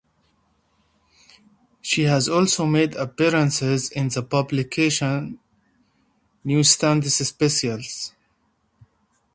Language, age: English, 30-39